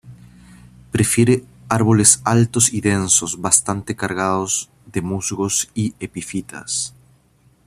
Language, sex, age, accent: Spanish, male, 30-39, Andino-Pacífico: Colombia, Perú, Ecuador, oeste de Bolivia y Venezuela andina